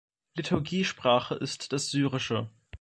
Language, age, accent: German, under 19, Deutschland Deutsch